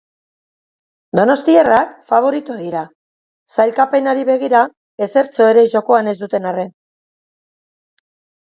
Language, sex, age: Basque, female, 50-59